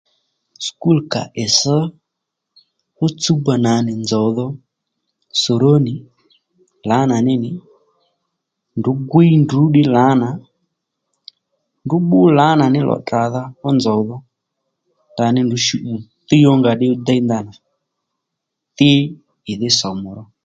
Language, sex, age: Lendu, male, 30-39